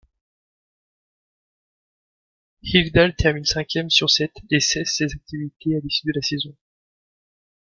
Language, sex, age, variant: French, male, 30-39, Français de métropole